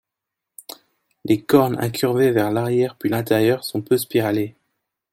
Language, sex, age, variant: French, male, 30-39, Français de métropole